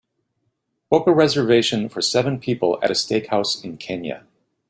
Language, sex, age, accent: English, male, 40-49, United States English